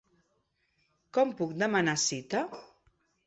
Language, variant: Catalan, Central